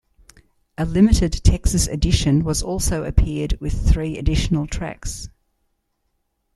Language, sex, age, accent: English, female, 60-69, Australian English